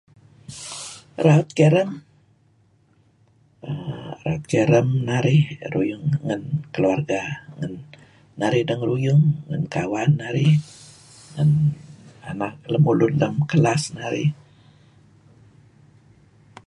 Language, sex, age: Kelabit, female, 60-69